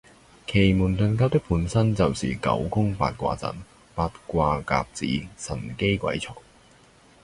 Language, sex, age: Cantonese, male, 19-29